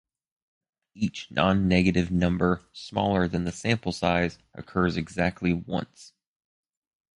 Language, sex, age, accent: English, male, 30-39, United States English